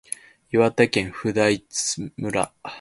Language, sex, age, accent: Japanese, male, 19-29, 標準語